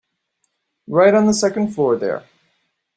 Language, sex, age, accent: English, male, 40-49, United States English